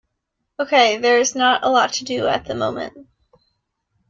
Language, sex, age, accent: English, female, 19-29, United States English